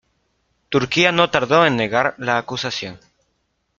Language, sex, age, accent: Spanish, male, 30-39, México